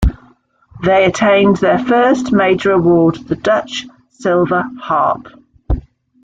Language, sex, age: English, female, 50-59